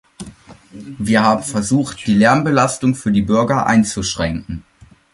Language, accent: German, Deutschland Deutsch